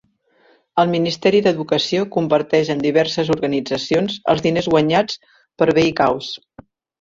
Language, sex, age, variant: Catalan, female, 60-69, Central